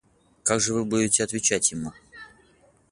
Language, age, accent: Russian, 19-29, Русский